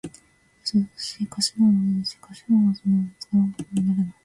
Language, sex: Japanese, female